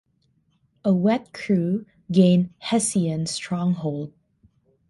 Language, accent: English, Filipino